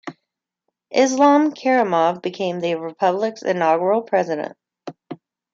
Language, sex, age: English, female, 30-39